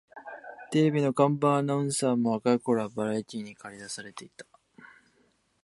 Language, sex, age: Japanese, male, under 19